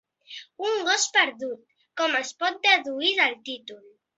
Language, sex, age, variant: Catalan, male, 40-49, Central